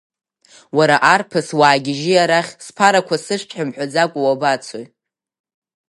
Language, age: Abkhazian, under 19